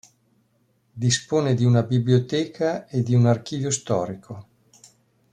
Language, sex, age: Italian, male, 50-59